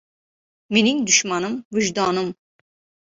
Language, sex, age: Uzbek, female, 30-39